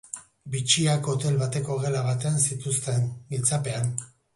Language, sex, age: Basque, male, 40-49